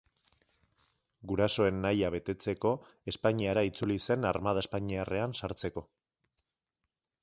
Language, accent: Basque, Mendebalekoa (Araba, Bizkaia, Gipuzkoako mendebaleko herri batzuk)